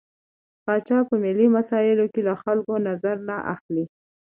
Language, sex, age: Pashto, female, 19-29